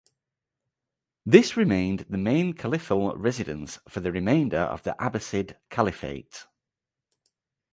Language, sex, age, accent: English, male, 30-39, England English